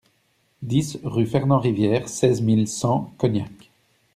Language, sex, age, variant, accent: French, male, 30-39, Français d'Europe, Français de Belgique